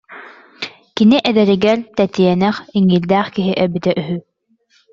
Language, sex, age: Yakut, female, under 19